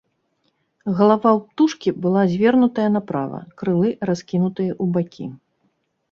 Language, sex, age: Belarusian, female, 30-39